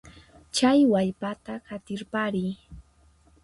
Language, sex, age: Puno Quechua, female, 19-29